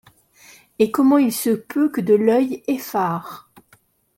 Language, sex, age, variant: French, male, 40-49, Français de métropole